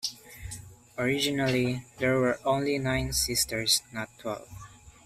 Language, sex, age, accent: English, male, under 19, Filipino